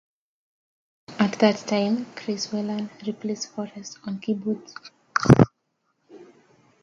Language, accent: English, England English